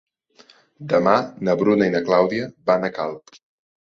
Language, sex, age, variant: Catalan, male, 19-29, Central